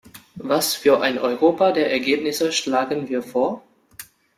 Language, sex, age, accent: German, male, 30-39, Deutschland Deutsch